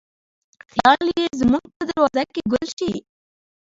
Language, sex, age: Pashto, female, under 19